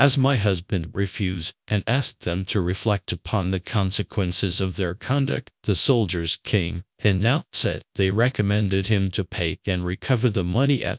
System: TTS, GradTTS